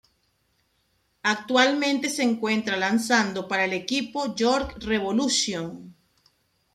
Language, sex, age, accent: Spanish, female, 40-49, Caribe: Cuba, Venezuela, Puerto Rico, República Dominicana, Panamá, Colombia caribeña, México caribeño, Costa del golfo de México